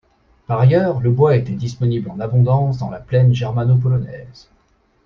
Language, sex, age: French, male, 40-49